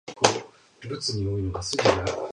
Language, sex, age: English, female, under 19